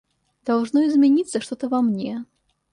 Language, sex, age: Russian, female, 30-39